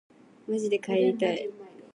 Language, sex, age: Japanese, female, 19-29